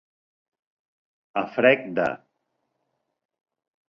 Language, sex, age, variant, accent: Catalan, male, 40-49, Central, central